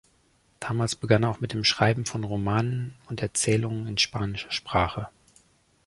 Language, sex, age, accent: German, male, 40-49, Deutschland Deutsch